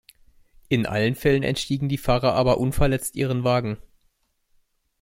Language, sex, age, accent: German, male, 19-29, Deutschland Deutsch